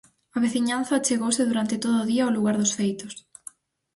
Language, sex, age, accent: Galician, female, 19-29, Normativo (estándar)